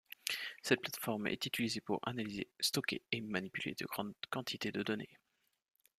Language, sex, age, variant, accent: French, male, 30-39, Français d'Europe, Français de Suisse